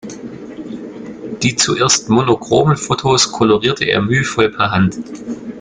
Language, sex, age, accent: German, male, 30-39, Deutschland Deutsch